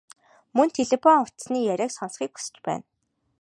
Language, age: Mongolian, 19-29